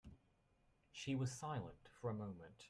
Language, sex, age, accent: English, male, under 19, England English